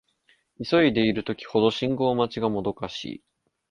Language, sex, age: Japanese, male, 19-29